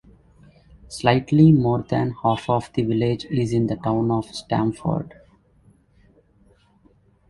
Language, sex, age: English, male, 19-29